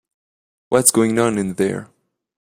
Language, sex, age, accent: English, male, 19-29, Canadian English